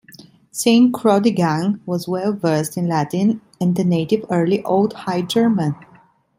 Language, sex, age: English, female, 30-39